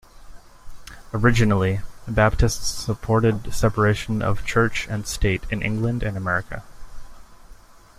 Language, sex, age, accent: English, male, 19-29, United States English